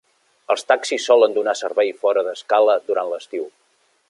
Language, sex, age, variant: Catalan, male, 40-49, Central